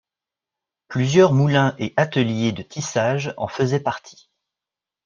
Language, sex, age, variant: French, male, 40-49, Français de métropole